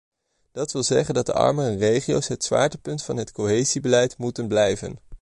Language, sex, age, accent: Dutch, male, 19-29, Nederlands Nederlands